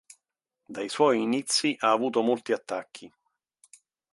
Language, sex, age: Italian, male, 50-59